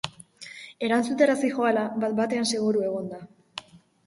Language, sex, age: Basque, female, under 19